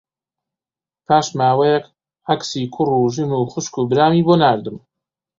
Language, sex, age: Central Kurdish, male, 19-29